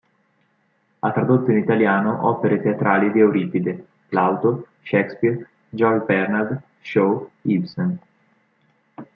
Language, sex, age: Italian, male, 19-29